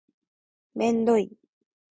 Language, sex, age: Japanese, female, 19-29